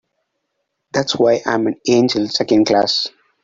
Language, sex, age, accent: English, male, 19-29, India and South Asia (India, Pakistan, Sri Lanka)